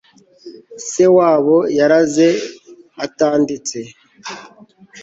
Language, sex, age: Kinyarwanda, male, 19-29